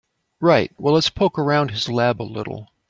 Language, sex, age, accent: English, male, 60-69, United States English